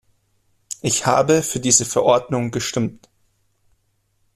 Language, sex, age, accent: German, male, 19-29, Deutschland Deutsch